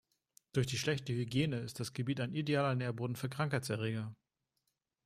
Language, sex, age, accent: German, male, 19-29, Deutschland Deutsch